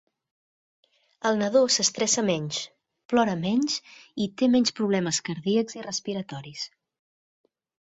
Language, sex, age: Catalan, female, 40-49